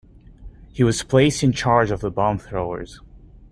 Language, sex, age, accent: English, male, 19-29, Canadian English